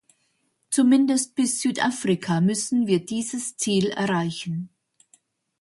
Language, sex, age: German, female, 60-69